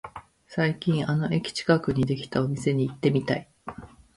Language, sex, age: Japanese, female, 40-49